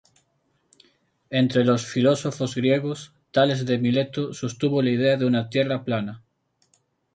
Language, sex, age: Spanish, male, 30-39